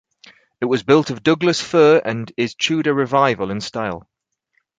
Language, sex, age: English, male, 50-59